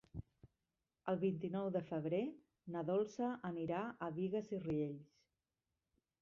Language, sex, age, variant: Catalan, female, 50-59, Central